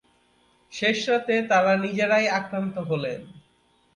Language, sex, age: Bengali, male, 30-39